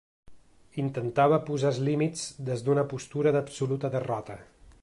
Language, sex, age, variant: Catalan, male, 30-39, Central